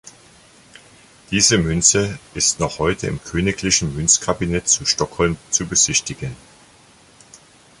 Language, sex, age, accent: German, male, 50-59, Deutschland Deutsch